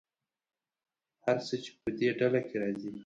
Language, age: Pashto, 19-29